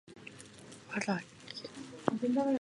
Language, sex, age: Japanese, female, 19-29